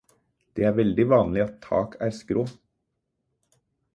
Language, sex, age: Norwegian Bokmål, male, 30-39